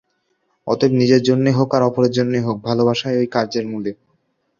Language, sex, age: Bengali, male, 19-29